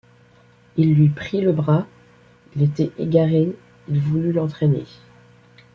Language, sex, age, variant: French, male, under 19, Français de métropole